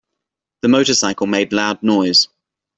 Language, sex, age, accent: English, male, 30-39, New Zealand English